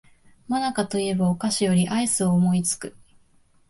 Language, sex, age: Japanese, female, 19-29